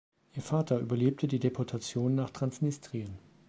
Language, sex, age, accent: German, male, 40-49, Deutschland Deutsch